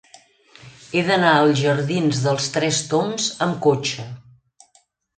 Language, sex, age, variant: Catalan, female, 60-69, Central